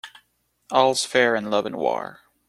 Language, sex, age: English, male, 19-29